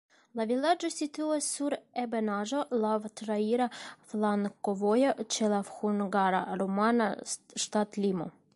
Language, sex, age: Esperanto, female, 19-29